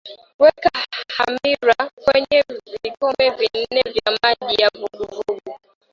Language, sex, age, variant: Swahili, female, 19-29, Kiswahili cha Bara ya Kenya